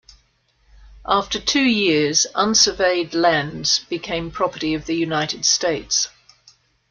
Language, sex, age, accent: English, female, 50-59, Australian English